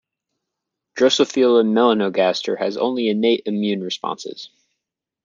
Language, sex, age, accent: English, male, 19-29, United States English